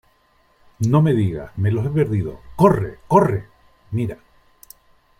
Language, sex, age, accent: Spanish, male, 60-69, España: Islas Canarias